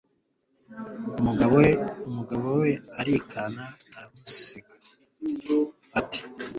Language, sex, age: Kinyarwanda, male, 19-29